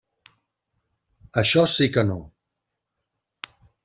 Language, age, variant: Catalan, 40-49, Central